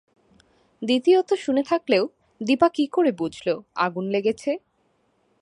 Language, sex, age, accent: Bengali, female, 19-29, প্রমিত